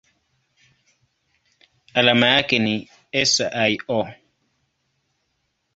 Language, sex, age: Swahili, male, 19-29